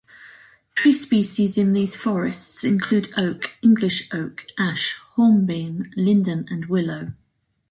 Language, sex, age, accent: English, female, 60-69, England English